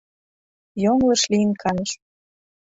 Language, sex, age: Mari, female, 19-29